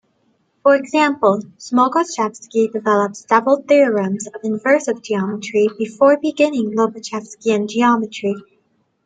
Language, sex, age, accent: English, female, 19-29, United States English